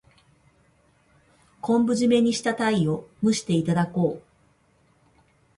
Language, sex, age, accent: Japanese, female, 40-49, 関西弁